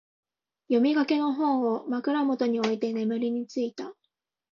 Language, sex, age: Japanese, female, 19-29